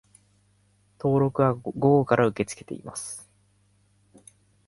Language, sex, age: Japanese, male, 19-29